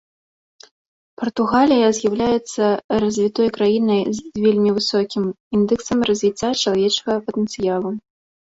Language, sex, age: Belarusian, female, 30-39